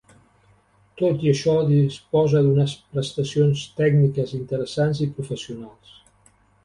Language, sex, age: Catalan, male, 60-69